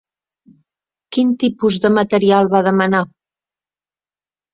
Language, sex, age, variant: Catalan, female, 60-69, Central